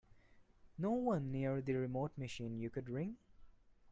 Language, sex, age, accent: English, male, 19-29, India and South Asia (India, Pakistan, Sri Lanka)